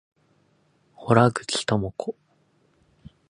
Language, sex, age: Japanese, male, 19-29